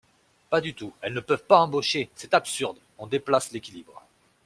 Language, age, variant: French, 30-39, Français de métropole